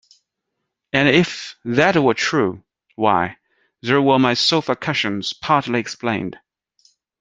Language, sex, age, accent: English, male, 30-39, United States English